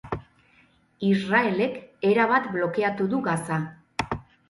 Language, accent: Basque, Erdialdekoa edo Nafarra (Gipuzkoa, Nafarroa)